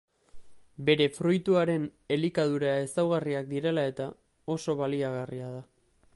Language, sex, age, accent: Basque, male, 19-29, Mendebalekoa (Araba, Bizkaia, Gipuzkoako mendebaleko herri batzuk)